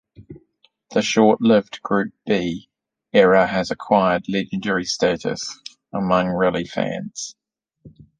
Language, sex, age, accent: English, male, 30-39, New Zealand English